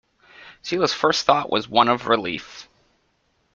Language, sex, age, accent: English, male, 19-29, United States English